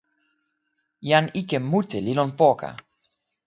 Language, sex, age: Toki Pona, male, 19-29